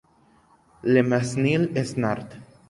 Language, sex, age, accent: Spanish, male, 19-29, México